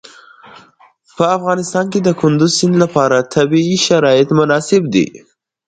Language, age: Pashto, 19-29